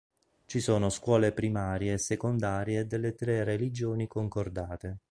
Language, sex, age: Italian, male, 30-39